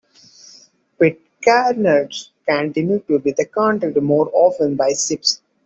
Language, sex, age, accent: English, male, 30-39, India and South Asia (India, Pakistan, Sri Lanka)